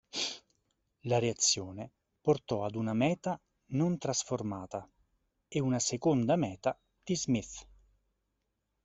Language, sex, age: Italian, male, 40-49